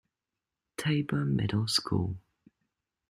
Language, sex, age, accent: English, male, under 19, Australian English